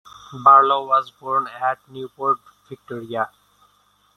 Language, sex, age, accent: English, male, 19-29, India and South Asia (India, Pakistan, Sri Lanka)